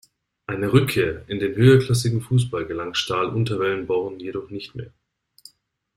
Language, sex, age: German, male, 30-39